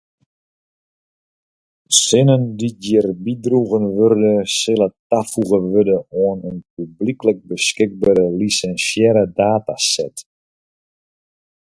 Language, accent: Western Frisian, Wâldfrysk